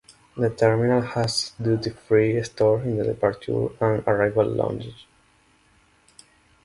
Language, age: English, 19-29